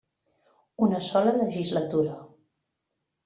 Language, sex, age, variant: Catalan, female, 40-49, Central